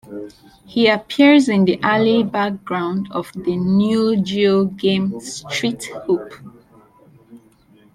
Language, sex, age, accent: English, female, 19-29, England English